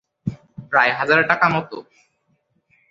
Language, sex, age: Bengali, female, 19-29